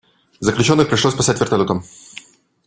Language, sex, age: Russian, male, 19-29